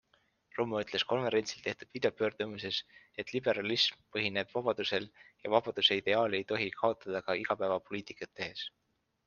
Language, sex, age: Estonian, male, 19-29